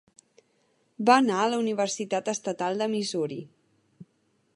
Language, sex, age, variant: Catalan, female, under 19, Central